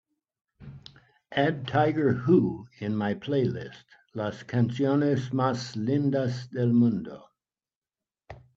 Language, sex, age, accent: English, male, 60-69, United States English